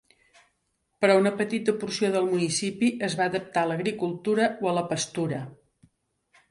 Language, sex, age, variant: Catalan, female, 50-59, Central